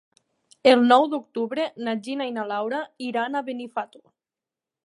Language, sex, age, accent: Catalan, female, 19-29, Tortosí